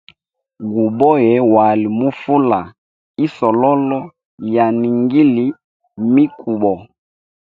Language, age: Hemba, 19-29